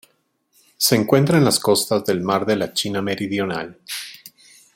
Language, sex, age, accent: Spanish, male, 40-49, Andino-Pacífico: Colombia, Perú, Ecuador, oeste de Bolivia y Venezuela andina